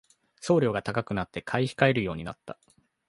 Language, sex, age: Japanese, male, 19-29